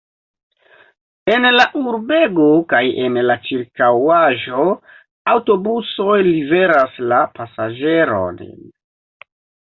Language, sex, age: Esperanto, male, 30-39